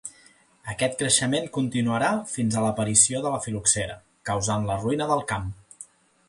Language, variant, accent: Catalan, Central, central